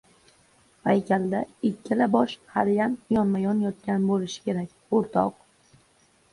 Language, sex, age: Uzbek, male, under 19